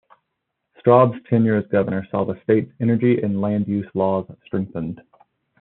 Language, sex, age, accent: English, male, 30-39, United States English